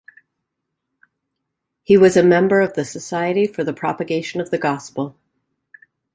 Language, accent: English, United States English